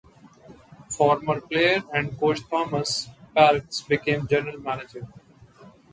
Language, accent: English, India and South Asia (India, Pakistan, Sri Lanka)